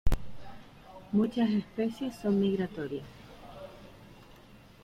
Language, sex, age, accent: Spanish, female, 40-49, Chileno: Chile, Cuyo